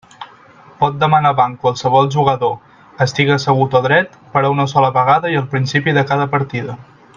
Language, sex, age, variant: Catalan, male, 19-29, Central